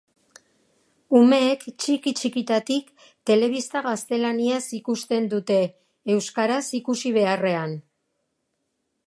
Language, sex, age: Basque, female, 60-69